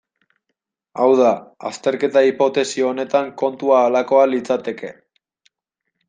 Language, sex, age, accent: Basque, male, 19-29, Mendebalekoa (Araba, Bizkaia, Gipuzkoako mendebaleko herri batzuk)